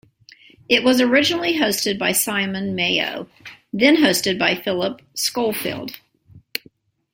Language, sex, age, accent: English, female, 60-69, United States English